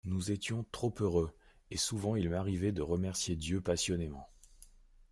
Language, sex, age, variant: French, male, 30-39, Français de métropole